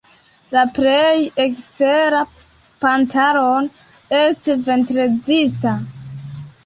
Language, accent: Esperanto, Internacia